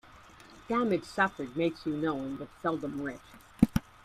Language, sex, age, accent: English, female, 50-59, United States English